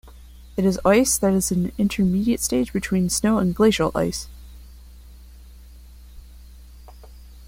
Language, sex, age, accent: English, female, 19-29, United States English